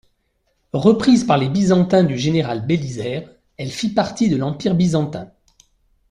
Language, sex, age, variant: French, male, 40-49, Français de métropole